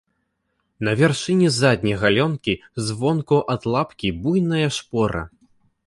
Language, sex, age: Belarusian, male, 19-29